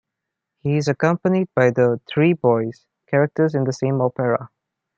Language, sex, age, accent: English, male, 19-29, India and South Asia (India, Pakistan, Sri Lanka)